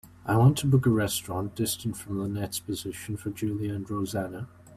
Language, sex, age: English, male, 19-29